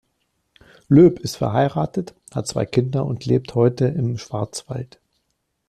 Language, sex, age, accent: German, male, 50-59, Deutschland Deutsch